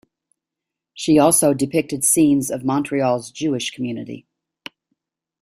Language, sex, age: English, female, 60-69